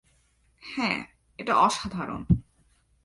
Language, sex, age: Bengali, female, 19-29